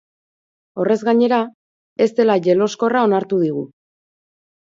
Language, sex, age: Basque, female, 40-49